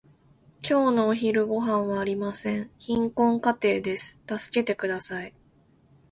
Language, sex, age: Japanese, female, 19-29